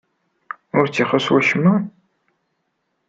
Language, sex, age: Kabyle, male, 19-29